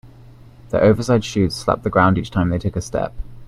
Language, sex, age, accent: English, male, 19-29, England English